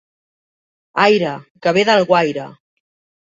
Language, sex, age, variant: Catalan, female, 50-59, Central